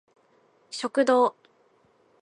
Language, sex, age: Japanese, female, 19-29